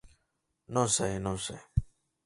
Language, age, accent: Galician, 19-29, Atlántico (seseo e gheada)